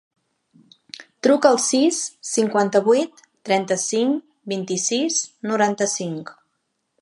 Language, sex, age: Catalan, female, 40-49